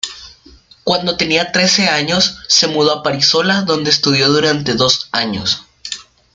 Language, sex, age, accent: Spanish, male, under 19, México